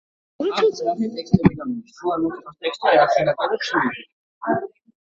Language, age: Georgian, under 19